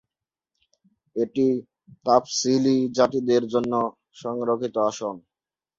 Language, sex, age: Bengali, male, 19-29